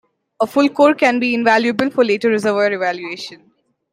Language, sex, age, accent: English, female, 19-29, India and South Asia (India, Pakistan, Sri Lanka)